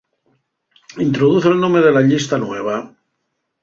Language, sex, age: Asturian, male, 50-59